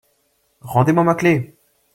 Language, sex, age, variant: French, male, 19-29, Français de métropole